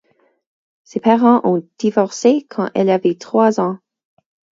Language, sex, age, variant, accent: French, female, 19-29, Français d'Amérique du Nord, Français du Canada